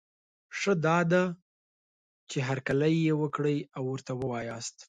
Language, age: Pashto, 19-29